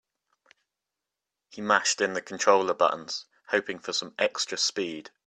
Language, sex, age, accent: English, male, 19-29, England English